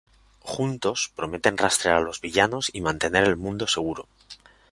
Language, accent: Spanish, España: Centro-Sur peninsular (Madrid, Toledo, Castilla-La Mancha)